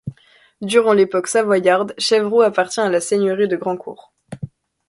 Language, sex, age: French, female, under 19